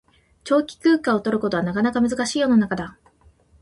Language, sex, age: Japanese, female, 19-29